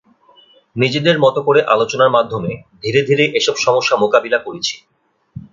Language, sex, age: Bengali, male, 19-29